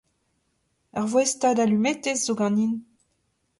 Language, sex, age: Breton, female, 50-59